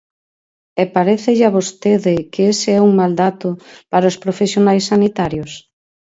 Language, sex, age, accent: Galician, female, 50-59, Central (gheada); Normativo (estándar)